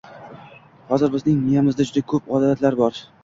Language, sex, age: Uzbek, male, under 19